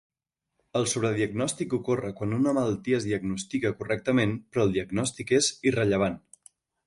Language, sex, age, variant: Catalan, male, 30-39, Central